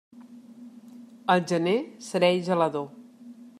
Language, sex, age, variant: Catalan, female, 40-49, Central